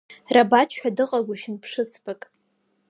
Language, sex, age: Abkhazian, female, under 19